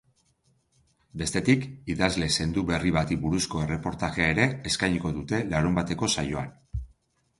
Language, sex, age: Basque, male, 40-49